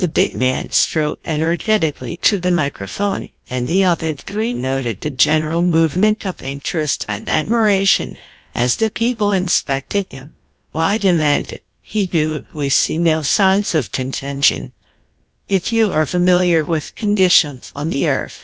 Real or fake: fake